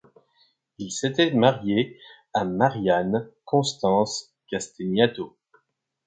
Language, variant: French, Français de métropole